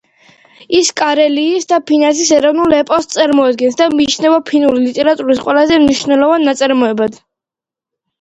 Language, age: Georgian, under 19